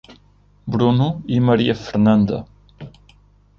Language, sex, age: Portuguese, male, 19-29